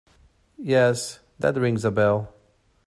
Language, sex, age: English, male, 30-39